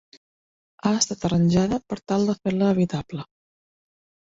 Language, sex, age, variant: Catalan, female, 30-39, Central